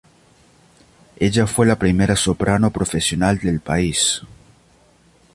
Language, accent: Spanish, Andino-Pacífico: Colombia, Perú, Ecuador, oeste de Bolivia y Venezuela andina